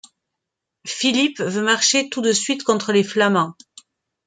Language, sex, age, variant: French, female, 40-49, Français de métropole